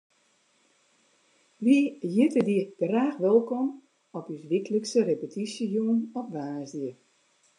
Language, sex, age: Western Frisian, female, 60-69